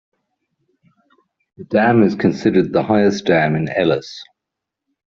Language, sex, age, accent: English, male, 50-59, England English